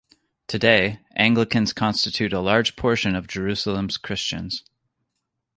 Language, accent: English, United States English